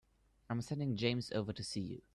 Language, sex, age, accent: English, male, under 19, England English